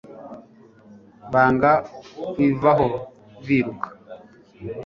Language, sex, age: Kinyarwanda, male, 30-39